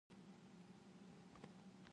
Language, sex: Indonesian, female